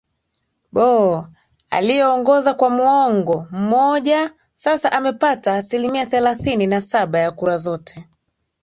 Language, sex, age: Swahili, female, 30-39